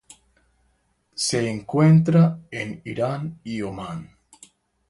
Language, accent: Spanish, Caribe: Cuba, Venezuela, Puerto Rico, República Dominicana, Panamá, Colombia caribeña, México caribeño, Costa del golfo de México